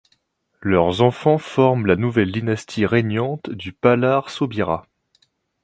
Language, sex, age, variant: French, male, 19-29, Français de métropole